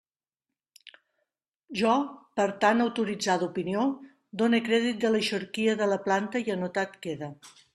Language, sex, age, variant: Catalan, female, 40-49, Central